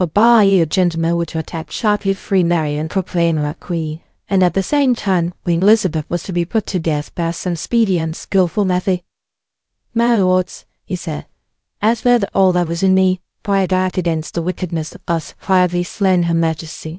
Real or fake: fake